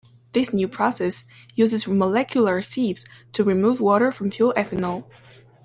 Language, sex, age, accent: English, female, 19-29, United States English